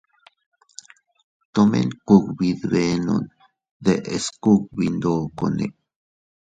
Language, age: Teutila Cuicatec, 30-39